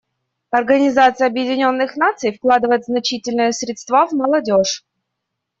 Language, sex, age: Russian, female, 19-29